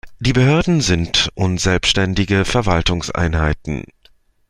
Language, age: German, 30-39